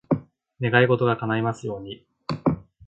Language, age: Japanese, 19-29